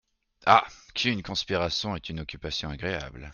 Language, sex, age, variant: French, male, 19-29, Français de métropole